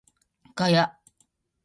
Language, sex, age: Japanese, female, 40-49